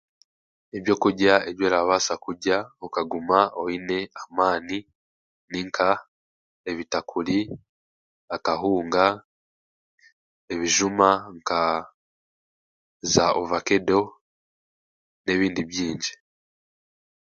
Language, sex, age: Chiga, male, 19-29